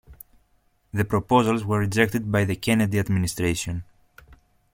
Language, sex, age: English, male, 30-39